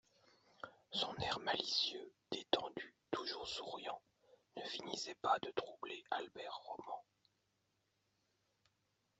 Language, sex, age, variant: French, male, 50-59, Français de métropole